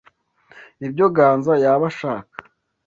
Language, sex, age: Kinyarwanda, male, 19-29